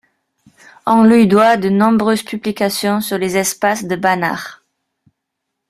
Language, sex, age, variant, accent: French, female, 30-39, Français d'Europe, Français d’Allemagne